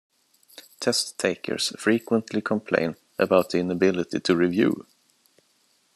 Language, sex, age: English, male, 30-39